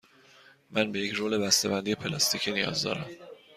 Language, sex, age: Persian, male, 30-39